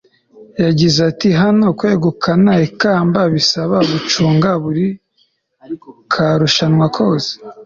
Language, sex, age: Kinyarwanda, male, 19-29